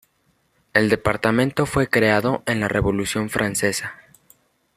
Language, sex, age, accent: Spanish, male, under 19, México